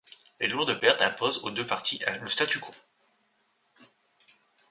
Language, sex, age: French, male, 30-39